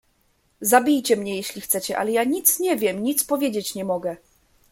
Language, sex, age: Polish, female, 19-29